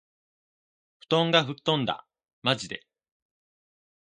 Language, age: Japanese, 19-29